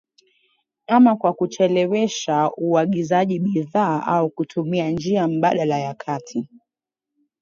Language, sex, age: Swahili, female, 19-29